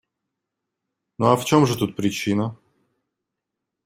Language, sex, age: Russian, male, 19-29